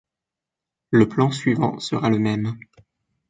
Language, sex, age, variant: French, male, 19-29, Français de métropole